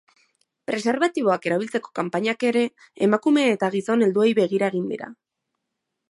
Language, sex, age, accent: Basque, female, 19-29, Erdialdekoa edo Nafarra (Gipuzkoa, Nafarroa)